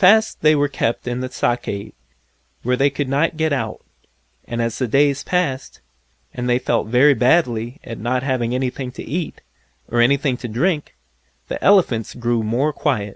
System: none